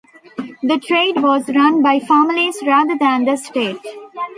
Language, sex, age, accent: English, female, 19-29, India and South Asia (India, Pakistan, Sri Lanka)